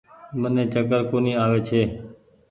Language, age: Goaria, 19-29